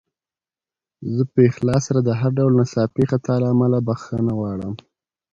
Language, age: Pashto, under 19